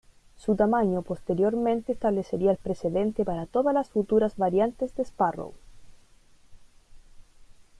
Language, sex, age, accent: Spanish, female, 19-29, Chileno: Chile, Cuyo